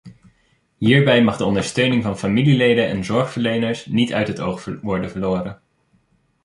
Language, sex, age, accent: Dutch, male, 19-29, Nederlands Nederlands